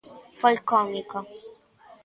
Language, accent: Galician, Normativo (estándar)